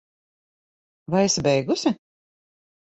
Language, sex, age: Latvian, female, 50-59